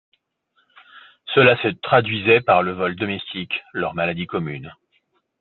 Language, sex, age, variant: French, male, 40-49, Français de métropole